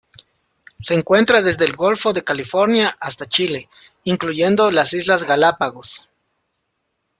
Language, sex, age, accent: Spanish, male, 30-39, América central